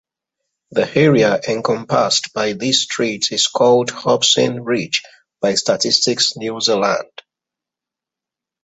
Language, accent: English, United States English; England English